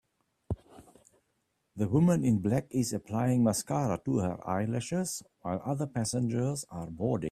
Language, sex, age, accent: English, male, 60-69, Southern African (South Africa, Zimbabwe, Namibia)